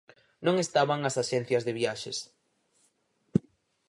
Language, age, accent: Galician, 19-29, Central (gheada)